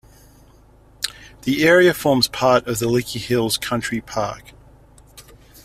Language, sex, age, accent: English, male, 30-39, Australian English